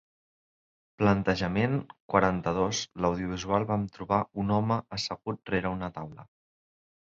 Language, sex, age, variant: Catalan, male, 30-39, Central